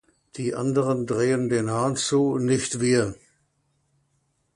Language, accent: German, Deutschland Deutsch